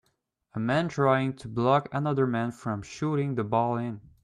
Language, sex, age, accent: English, male, 19-29, Canadian English